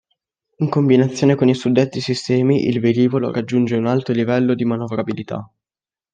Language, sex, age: Italian, male, under 19